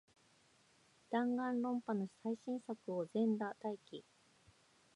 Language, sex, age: Japanese, female, 50-59